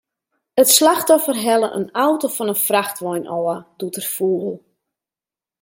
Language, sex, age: Western Frisian, female, 40-49